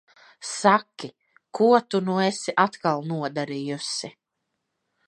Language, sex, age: Latvian, female, 30-39